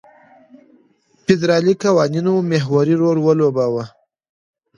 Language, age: Pashto, 30-39